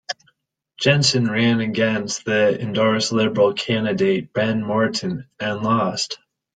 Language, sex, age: English, male, 30-39